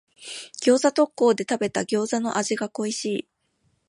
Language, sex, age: Japanese, female, 19-29